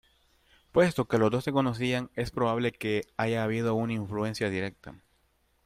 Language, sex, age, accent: Spanish, male, 19-29, América central